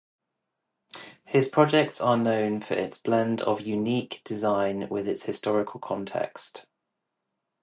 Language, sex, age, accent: English, male, 30-39, England English